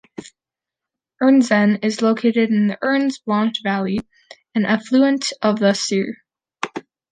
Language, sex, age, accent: English, female, under 19, United States English